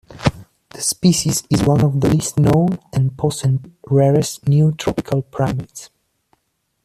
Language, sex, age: English, male, 19-29